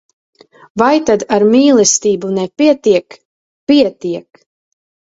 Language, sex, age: Latvian, female, 30-39